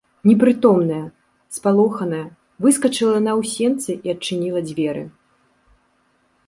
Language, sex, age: Belarusian, female, 30-39